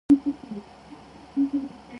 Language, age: English, 19-29